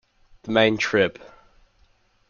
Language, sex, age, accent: English, male, under 19, England English